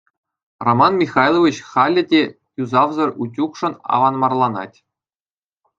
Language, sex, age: Chuvash, male, 19-29